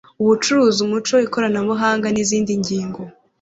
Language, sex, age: Kinyarwanda, female, 19-29